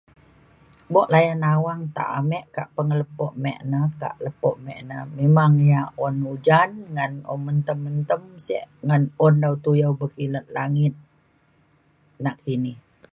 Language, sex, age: Mainstream Kenyah, female, 60-69